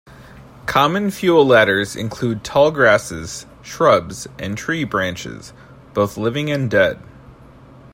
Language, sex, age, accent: English, male, 19-29, United States English